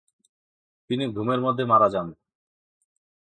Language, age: Bengali, 30-39